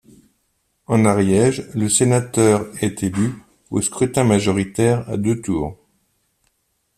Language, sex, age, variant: French, male, 50-59, Français de métropole